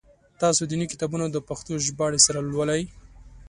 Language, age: Pashto, 19-29